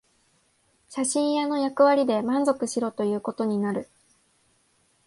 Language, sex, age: Japanese, female, 19-29